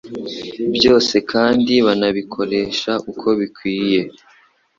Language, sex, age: Kinyarwanda, male, under 19